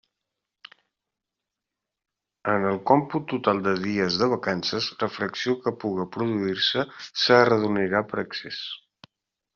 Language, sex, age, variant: Catalan, male, 40-49, Central